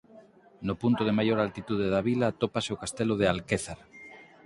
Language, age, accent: Galician, 40-49, Oriental (común en zona oriental)